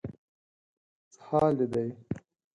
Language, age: Pashto, 19-29